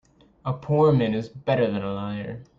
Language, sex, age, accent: English, male, 19-29, United States English